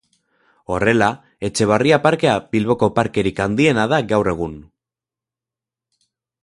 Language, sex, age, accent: Basque, male, 19-29, Mendebalekoa (Araba, Bizkaia, Gipuzkoako mendebaleko herri batzuk)